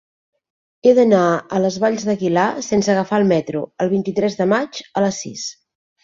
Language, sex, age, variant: Catalan, female, 50-59, Nord-Occidental